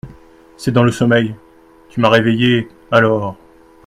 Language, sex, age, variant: French, male, 30-39, Français de métropole